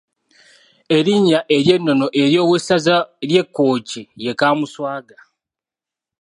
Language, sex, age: Ganda, male, 19-29